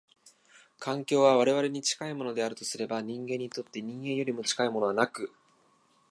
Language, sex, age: Japanese, male, 19-29